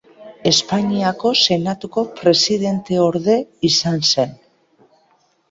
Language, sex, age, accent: Basque, female, 40-49, Mendebalekoa (Araba, Bizkaia, Gipuzkoako mendebaleko herri batzuk)